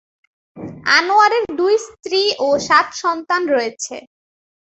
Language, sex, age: Bengali, female, under 19